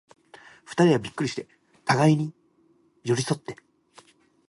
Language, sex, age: Japanese, male, 19-29